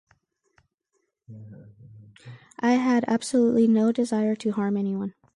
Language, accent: English, United States English